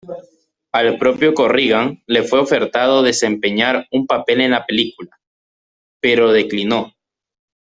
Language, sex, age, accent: Spanish, male, 19-29, Andino-Pacífico: Colombia, Perú, Ecuador, oeste de Bolivia y Venezuela andina